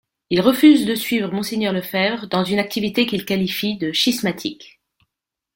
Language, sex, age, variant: French, female, 50-59, Français de métropole